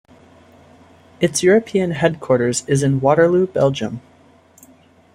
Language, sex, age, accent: English, male, 19-29, United States English